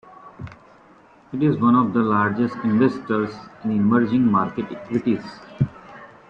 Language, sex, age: English, male, 30-39